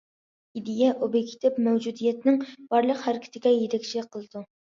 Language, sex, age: Uyghur, female, under 19